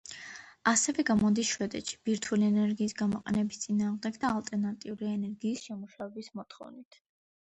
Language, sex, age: Georgian, female, under 19